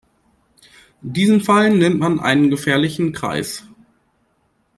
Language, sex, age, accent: German, male, 19-29, Deutschland Deutsch